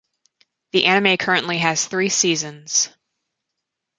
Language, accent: English, United States English